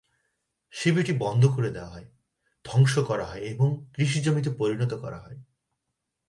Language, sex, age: Bengali, male, 30-39